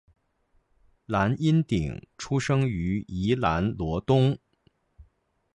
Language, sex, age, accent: Chinese, male, 40-49, 出生地：北京市